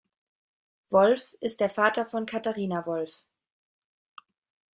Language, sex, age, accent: German, female, 19-29, Deutschland Deutsch